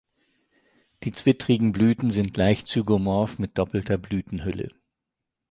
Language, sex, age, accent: German, male, 60-69, Deutschland Deutsch